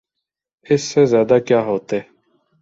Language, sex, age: Urdu, male, 19-29